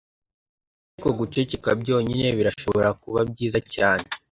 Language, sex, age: Kinyarwanda, male, under 19